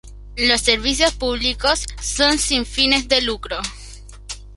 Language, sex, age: Spanish, male, under 19